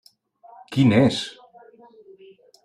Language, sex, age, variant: Catalan, male, 40-49, Central